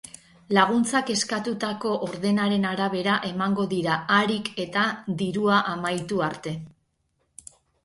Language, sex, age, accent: Basque, female, 50-59, Erdialdekoa edo Nafarra (Gipuzkoa, Nafarroa)